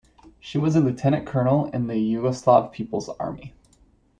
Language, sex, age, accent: English, male, 30-39, United States English